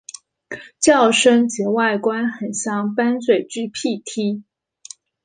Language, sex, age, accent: Chinese, female, 19-29, 出生地：浙江省